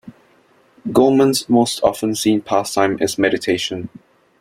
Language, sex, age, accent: English, male, 19-29, Singaporean English